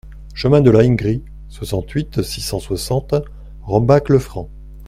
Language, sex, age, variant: French, male, 60-69, Français de métropole